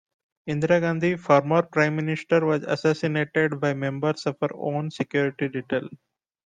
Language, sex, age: English, male, 19-29